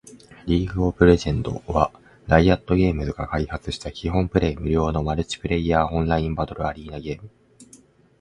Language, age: Japanese, 19-29